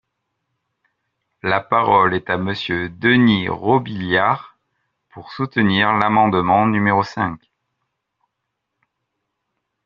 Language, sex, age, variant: French, male, 50-59, Français de métropole